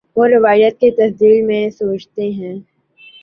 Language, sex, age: Urdu, male, 19-29